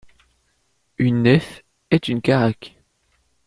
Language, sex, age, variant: French, male, under 19, Français de métropole